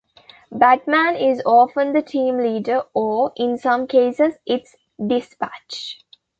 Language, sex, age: English, female, 19-29